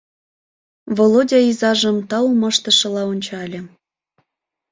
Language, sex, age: Mari, female, 19-29